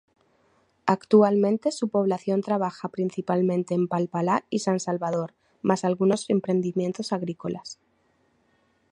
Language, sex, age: Spanish, female, 19-29